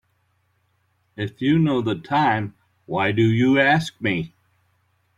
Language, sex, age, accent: English, male, 60-69, United States English